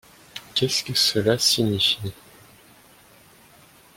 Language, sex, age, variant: French, male, 19-29, Français de métropole